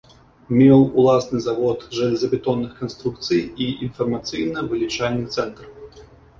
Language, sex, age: Belarusian, male, 19-29